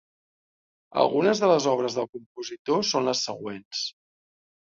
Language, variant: Catalan, Central